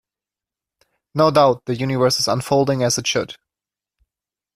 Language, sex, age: English, male, 19-29